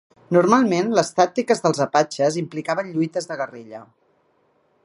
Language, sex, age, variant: Catalan, female, 50-59, Central